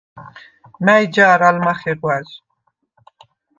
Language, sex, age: Svan, female, 50-59